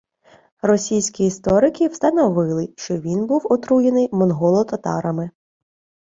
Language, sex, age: Ukrainian, female, 19-29